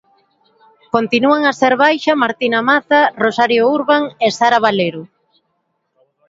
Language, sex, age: Galician, male, 40-49